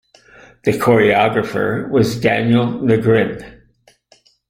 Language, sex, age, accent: English, male, 60-69, United States English